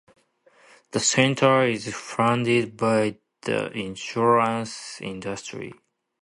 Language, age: English, 19-29